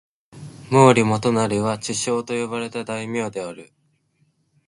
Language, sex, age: Japanese, male, 19-29